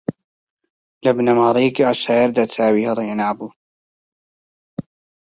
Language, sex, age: Central Kurdish, male, 19-29